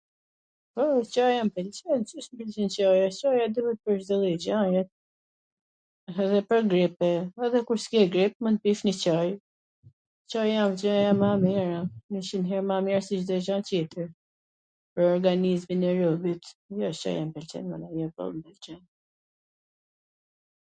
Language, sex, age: Gheg Albanian, female, 40-49